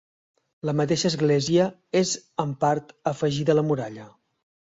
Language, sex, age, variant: Catalan, male, 40-49, Central